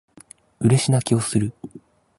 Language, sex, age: Japanese, male, under 19